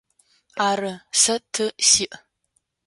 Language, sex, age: Adyghe, female, 19-29